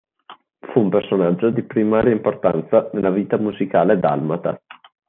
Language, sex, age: Italian, male, under 19